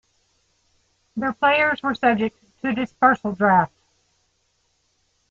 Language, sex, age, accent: English, female, 40-49, United States English